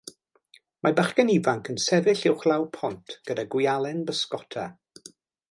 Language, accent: Welsh, Y Deyrnas Unedig Cymraeg